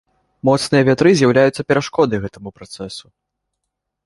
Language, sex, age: Belarusian, male, under 19